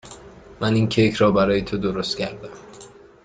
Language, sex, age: Persian, male, 19-29